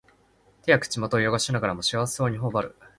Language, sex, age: Japanese, male, 19-29